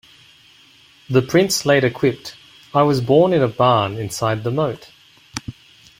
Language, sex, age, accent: English, male, 40-49, Australian English